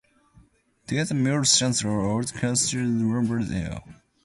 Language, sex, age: English, male, 19-29